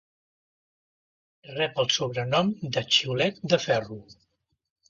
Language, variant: Catalan, Central